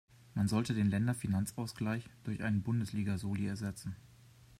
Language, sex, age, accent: German, male, 30-39, Deutschland Deutsch